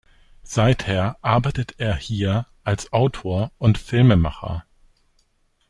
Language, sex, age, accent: German, male, 50-59, Deutschland Deutsch